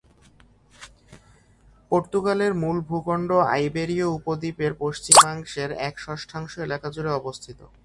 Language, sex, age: Bengali, male, 19-29